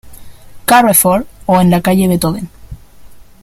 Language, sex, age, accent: Spanish, female, under 19, Chileno: Chile, Cuyo